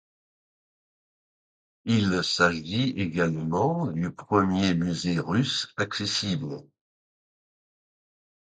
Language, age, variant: French, 70-79, Français de métropole